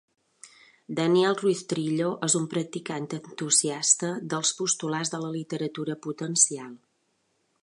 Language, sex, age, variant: Catalan, female, 40-49, Balear